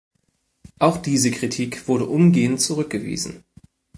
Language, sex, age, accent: German, male, 19-29, Deutschland Deutsch